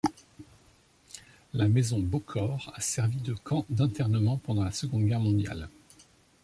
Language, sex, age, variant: French, male, 50-59, Français de métropole